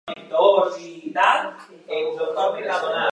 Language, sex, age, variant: Catalan, female, under 19, Alacantí